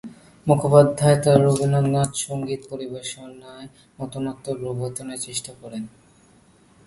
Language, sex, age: Bengali, male, under 19